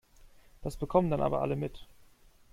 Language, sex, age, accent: German, male, 30-39, Deutschland Deutsch